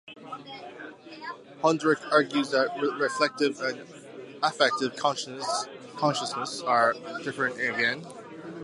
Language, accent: English, Irish English